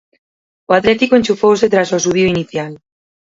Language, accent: Galician, Oriental (común en zona oriental); Normativo (estándar)